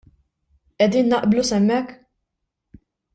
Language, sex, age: Maltese, female, 19-29